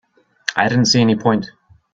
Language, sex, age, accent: English, male, 19-29, New Zealand English